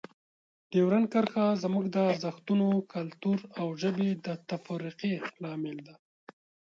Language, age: Pashto, 19-29